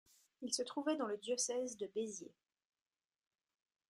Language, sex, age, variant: French, female, 19-29, Français de métropole